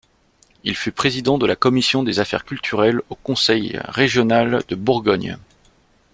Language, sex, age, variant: French, male, 30-39, Français de métropole